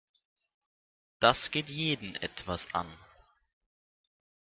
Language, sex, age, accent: German, male, 19-29, Österreichisches Deutsch